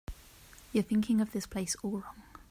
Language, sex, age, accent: English, female, 30-39, England English